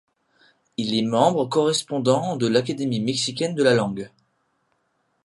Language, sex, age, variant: French, male, under 19, Français de métropole